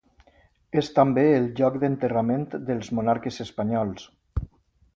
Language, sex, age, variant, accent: Catalan, male, 50-59, Valencià central, valencià